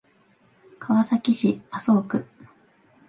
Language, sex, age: Japanese, female, 19-29